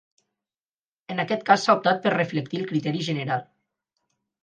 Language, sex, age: Catalan, male, 19-29